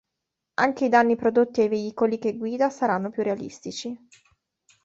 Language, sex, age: Italian, female, 30-39